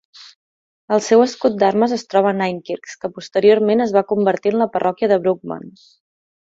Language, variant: Catalan, Central